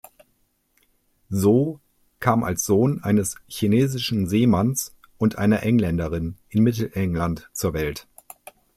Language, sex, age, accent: German, male, 50-59, Deutschland Deutsch